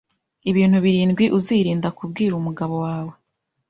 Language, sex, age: Kinyarwanda, female, 19-29